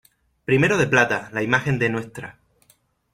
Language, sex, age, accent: Spanish, male, 30-39, España: Sur peninsular (Andalucia, Extremadura, Murcia)